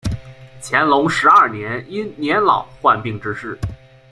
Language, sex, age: Chinese, male, under 19